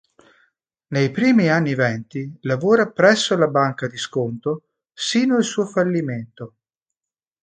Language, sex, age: Italian, male, 40-49